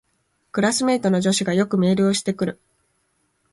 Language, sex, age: Japanese, female, 19-29